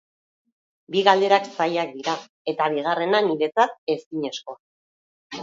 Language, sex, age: Basque, female, 40-49